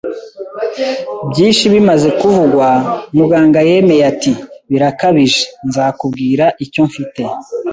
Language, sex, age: Kinyarwanda, male, 19-29